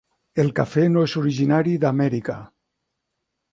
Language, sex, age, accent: Catalan, male, 60-69, valencià